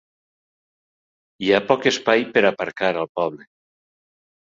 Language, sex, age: Catalan, male, 60-69